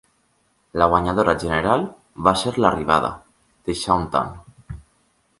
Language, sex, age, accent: Catalan, male, 19-29, valencià